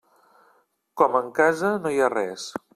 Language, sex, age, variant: Catalan, male, 50-59, Central